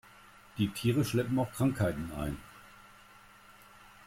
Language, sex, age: German, male, 60-69